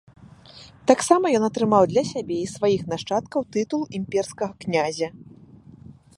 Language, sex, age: Belarusian, female, 30-39